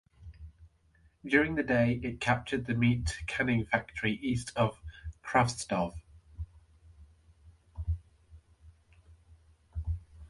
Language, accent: English, England English